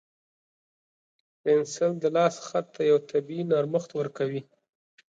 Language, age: Pashto, 30-39